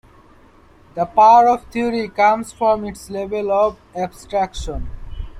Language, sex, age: English, male, 19-29